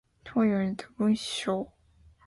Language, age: Chinese, 19-29